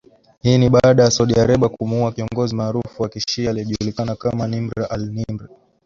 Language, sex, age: Swahili, male, 19-29